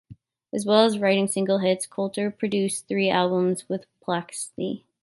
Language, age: English, 19-29